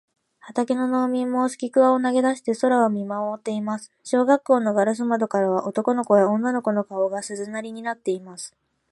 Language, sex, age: Japanese, female, 19-29